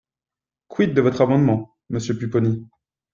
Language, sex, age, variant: French, male, 30-39, Français de métropole